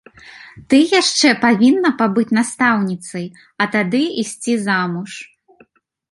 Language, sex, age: Belarusian, female, 19-29